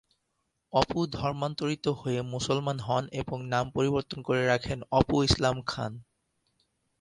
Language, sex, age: Bengali, male, 19-29